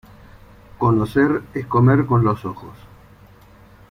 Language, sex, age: Spanish, male, 50-59